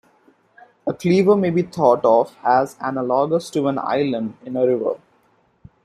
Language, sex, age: English, male, 19-29